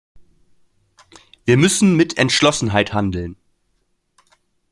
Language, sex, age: German, male, 19-29